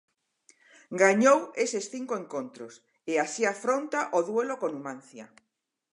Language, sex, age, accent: Galician, female, 60-69, Normativo (estándar)